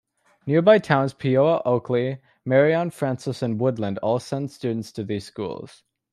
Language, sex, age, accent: English, male, under 19, Canadian English